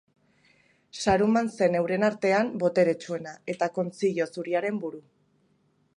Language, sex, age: Basque, female, 19-29